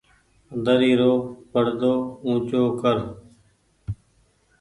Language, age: Goaria, 19-29